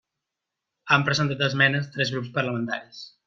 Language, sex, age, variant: Catalan, male, 30-39, Central